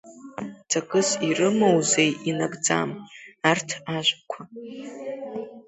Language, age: Abkhazian, under 19